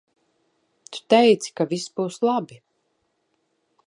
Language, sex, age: Latvian, female, 40-49